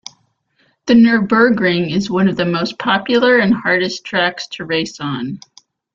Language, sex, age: English, female, 50-59